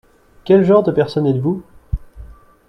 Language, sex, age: French, male, 30-39